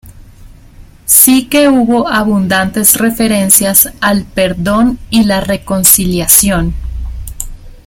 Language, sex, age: Spanish, female, 30-39